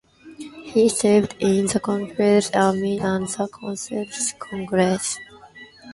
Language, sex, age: English, female, 19-29